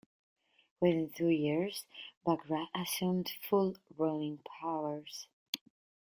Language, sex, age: English, female, 40-49